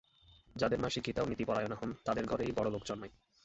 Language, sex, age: Bengali, male, 19-29